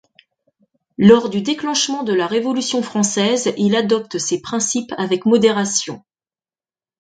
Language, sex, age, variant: French, female, 50-59, Français de métropole